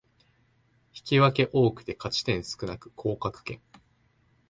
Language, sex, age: Japanese, male, 19-29